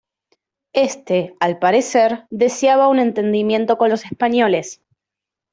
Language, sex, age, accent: Spanish, female, 19-29, Rioplatense: Argentina, Uruguay, este de Bolivia, Paraguay